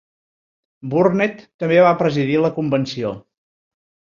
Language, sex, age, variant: Catalan, male, 50-59, Central